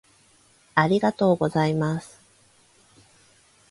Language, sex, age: Japanese, female, 30-39